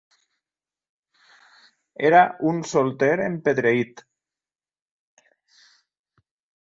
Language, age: Catalan, 50-59